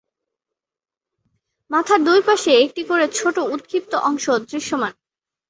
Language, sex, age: Bengali, female, 19-29